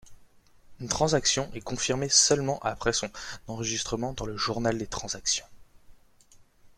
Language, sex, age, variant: French, male, 19-29, Français de métropole